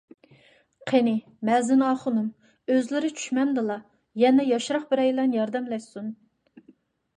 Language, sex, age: Uyghur, female, 40-49